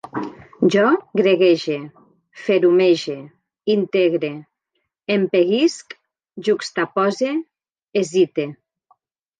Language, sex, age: Catalan, female, 50-59